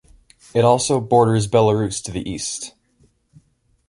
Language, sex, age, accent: English, male, under 19, United States English